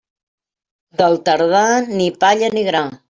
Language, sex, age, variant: Catalan, female, 60-69, Central